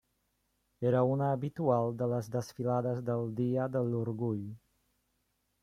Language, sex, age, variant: Catalan, male, 30-39, Central